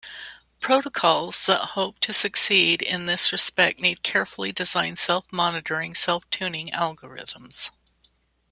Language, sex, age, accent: English, female, 50-59, United States English